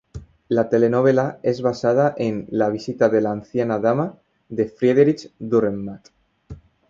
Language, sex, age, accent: Spanish, male, 19-29, España: Centro-Sur peninsular (Madrid, Toledo, Castilla-La Mancha)